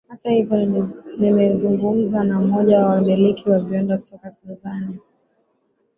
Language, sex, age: Swahili, female, 19-29